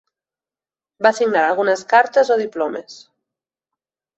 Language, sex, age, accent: Catalan, female, 30-39, valencià